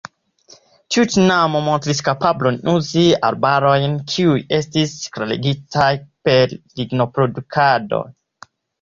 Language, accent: Esperanto, Internacia